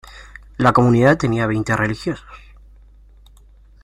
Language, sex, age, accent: Spanish, male, 30-39, España: Centro-Sur peninsular (Madrid, Toledo, Castilla-La Mancha)